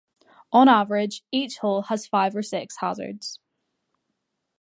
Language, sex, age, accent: English, female, under 19, Irish English